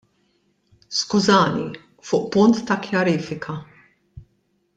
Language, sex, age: Maltese, female, 50-59